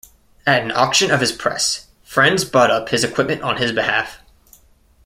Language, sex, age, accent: English, male, 19-29, United States English